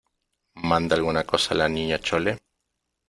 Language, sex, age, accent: Spanish, male, 40-49, Andino-Pacífico: Colombia, Perú, Ecuador, oeste de Bolivia y Venezuela andina